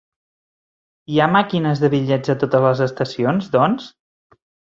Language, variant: Catalan, Central